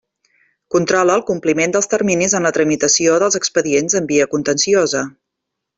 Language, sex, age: Catalan, female, 40-49